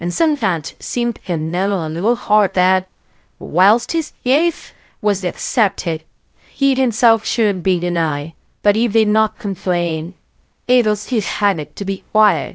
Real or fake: fake